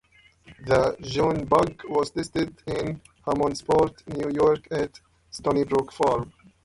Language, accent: English, United States English